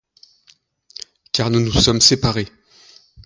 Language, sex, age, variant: French, male, 40-49, Français de métropole